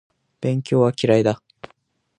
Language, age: Japanese, 19-29